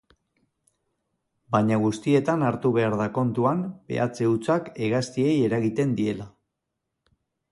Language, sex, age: Basque, male, 40-49